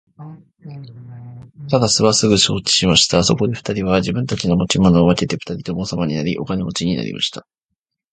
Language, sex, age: Japanese, male, 19-29